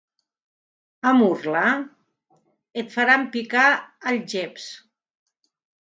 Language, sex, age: Catalan, female, 50-59